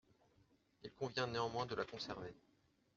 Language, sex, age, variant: French, male, 30-39, Français de métropole